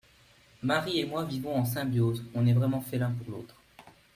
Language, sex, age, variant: French, male, 19-29, Français de métropole